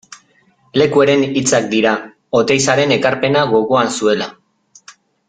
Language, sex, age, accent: Basque, male, 40-49, Mendebalekoa (Araba, Bizkaia, Gipuzkoako mendebaleko herri batzuk)